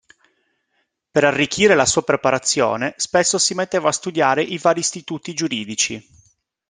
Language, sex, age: Italian, male, 30-39